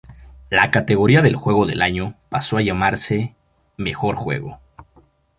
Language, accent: Spanish, México